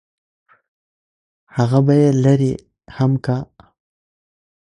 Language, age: Pashto, 30-39